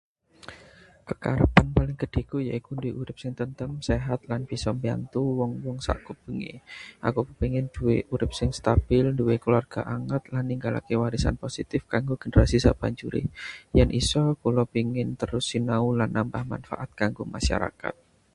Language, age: Javanese, 30-39